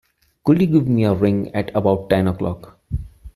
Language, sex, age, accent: English, male, 30-39, India and South Asia (India, Pakistan, Sri Lanka)